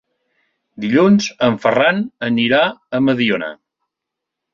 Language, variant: Catalan, Central